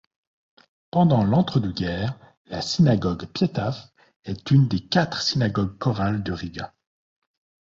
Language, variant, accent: French, Français d'Europe, Français de Suisse